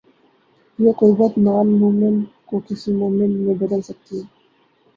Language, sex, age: Urdu, male, 19-29